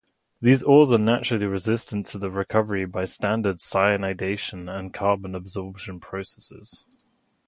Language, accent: English, England English; Welsh English